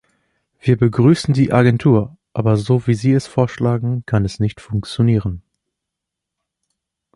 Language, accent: German, Deutschland Deutsch